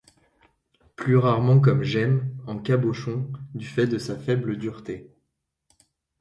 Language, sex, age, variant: French, male, 19-29, Français de métropole